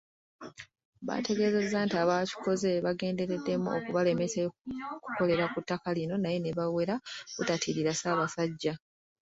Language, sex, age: Ganda, female, 30-39